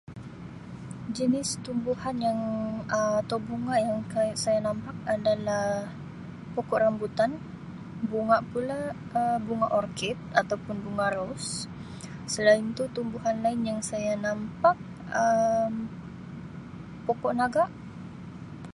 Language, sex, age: Sabah Malay, female, 19-29